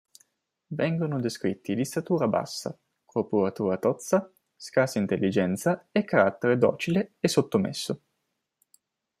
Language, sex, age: Italian, male, 19-29